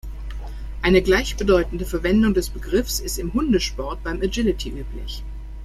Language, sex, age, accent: German, female, 30-39, Deutschland Deutsch